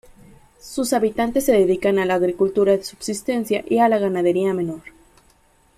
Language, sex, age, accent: Spanish, female, 19-29, México